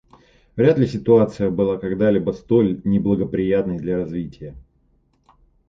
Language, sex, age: Russian, male, 30-39